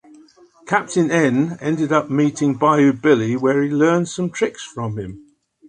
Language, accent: English, England English